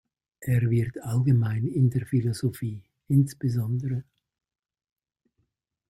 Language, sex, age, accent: German, male, 70-79, Schweizerdeutsch